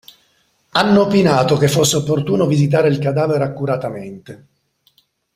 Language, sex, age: Italian, male, 40-49